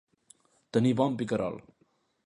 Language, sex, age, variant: Catalan, male, under 19, Central